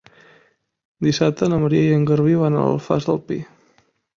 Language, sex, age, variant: Catalan, male, 19-29, Central